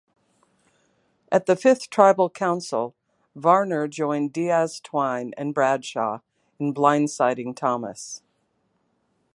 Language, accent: English, United States English